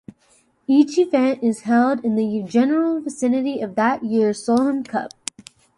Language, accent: English, United States English